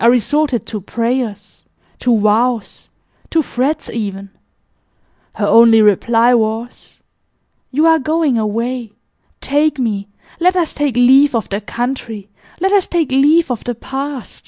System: none